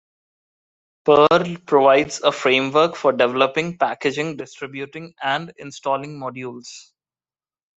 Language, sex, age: English, male, 19-29